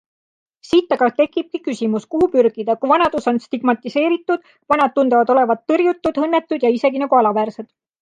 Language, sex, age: Estonian, female, 30-39